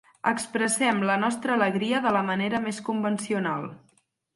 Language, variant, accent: Catalan, Central, tarragoní